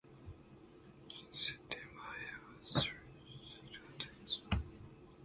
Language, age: English, under 19